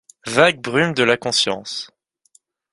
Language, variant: French, Français de métropole